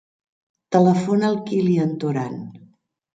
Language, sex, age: Catalan, female, 60-69